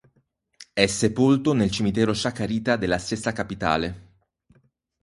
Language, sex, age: Italian, male, 30-39